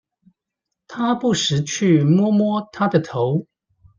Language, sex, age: Chinese, male, 40-49